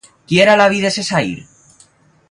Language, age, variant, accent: Catalan, under 19, Valencià septentrional, valencià